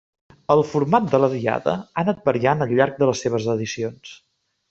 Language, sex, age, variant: Catalan, male, 19-29, Central